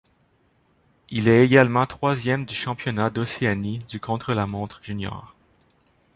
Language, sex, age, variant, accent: French, male, 30-39, Français d'Amérique du Nord, Français du Canada